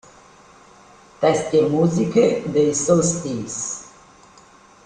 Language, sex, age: Italian, female, 50-59